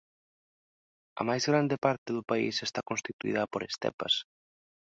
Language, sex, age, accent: Galician, male, 19-29, Normativo (estándar)